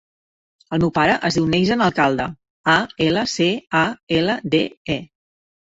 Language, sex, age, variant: Catalan, female, 40-49, Central